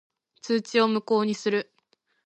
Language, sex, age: Japanese, female, 19-29